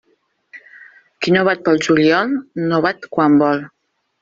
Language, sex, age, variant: Catalan, female, 40-49, Central